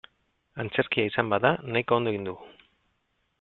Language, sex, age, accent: Basque, male, 30-39, Mendebalekoa (Araba, Bizkaia, Gipuzkoako mendebaleko herri batzuk)